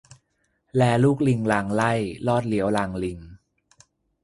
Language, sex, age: Thai, male, 30-39